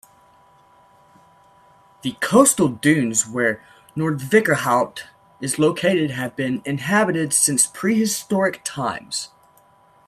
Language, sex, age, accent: English, male, 19-29, Irish English